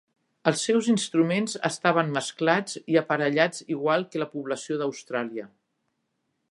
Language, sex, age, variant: Catalan, female, 50-59, Central